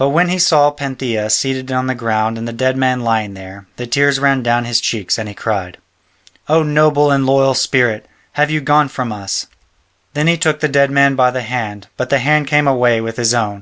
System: none